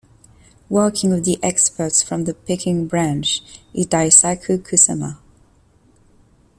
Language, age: English, 19-29